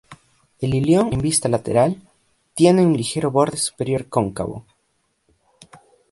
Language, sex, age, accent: Spanish, male, under 19, Andino-Pacífico: Colombia, Perú, Ecuador, oeste de Bolivia y Venezuela andina